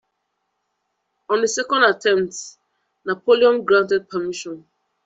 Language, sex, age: English, female, 30-39